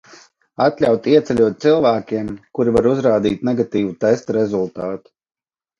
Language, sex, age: Latvian, male, 40-49